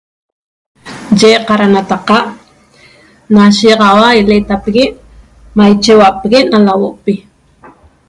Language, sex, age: Toba, female, 40-49